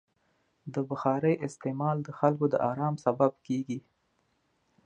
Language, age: Pashto, 30-39